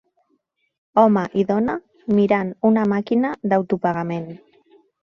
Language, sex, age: Catalan, female, 40-49